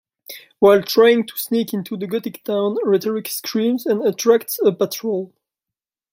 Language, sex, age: English, male, 19-29